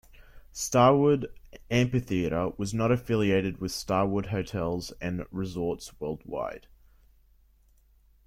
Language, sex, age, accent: English, male, under 19, Australian English